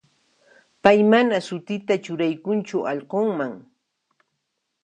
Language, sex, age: Puno Quechua, female, 19-29